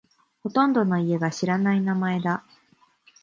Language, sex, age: Japanese, female, 19-29